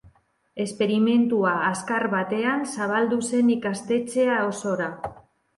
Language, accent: Basque, Mendebalekoa (Araba, Bizkaia, Gipuzkoako mendebaleko herri batzuk)